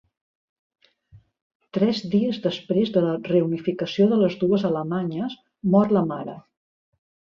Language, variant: Catalan, Central